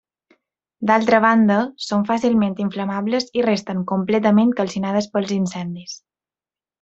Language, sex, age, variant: Catalan, female, 19-29, Balear